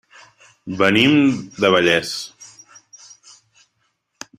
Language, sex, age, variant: Catalan, male, 30-39, Central